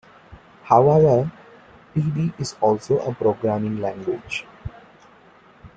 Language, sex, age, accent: English, male, 19-29, India and South Asia (India, Pakistan, Sri Lanka)